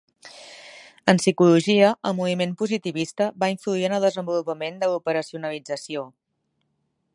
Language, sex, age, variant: Catalan, female, 30-39, Nord-Occidental